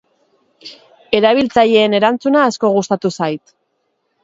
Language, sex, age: Basque, female, 40-49